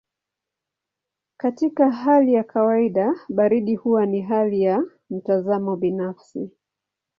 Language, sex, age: Swahili, female, 50-59